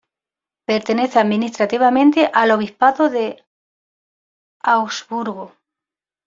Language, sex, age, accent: Spanish, female, 40-49, España: Sur peninsular (Andalucia, Extremadura, Murcia)